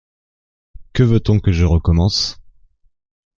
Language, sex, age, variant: French, male, 40-49, Français de métropole